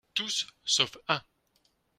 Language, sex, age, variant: French, male, 40-49, Français de métropole